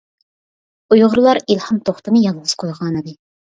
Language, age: Uyghur, under 19